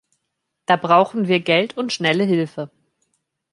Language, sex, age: German, female, 19-29